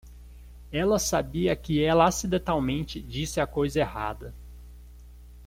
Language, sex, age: Portuguese, male, 30-39